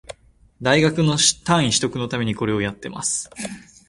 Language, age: Japanese, 19-29